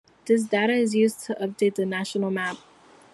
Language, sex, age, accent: English, female, 19-29, United States English